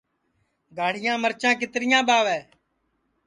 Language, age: Sansi, 19-29